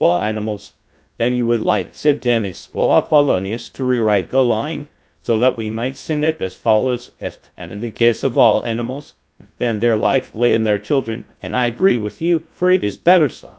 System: TTS, GlowTTS